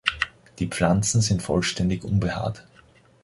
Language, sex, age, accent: German, male, 19-29, Österreichisches Deutsch